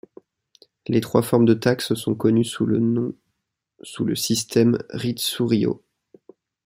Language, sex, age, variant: French, male, 19-29, Français de métropole